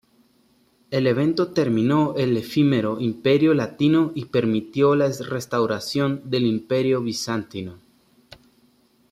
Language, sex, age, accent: Spanish, male, 19-29, México